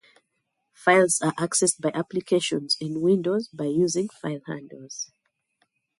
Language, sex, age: English, female, 40-49